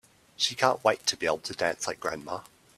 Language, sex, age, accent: English, male, 19-29, Australian English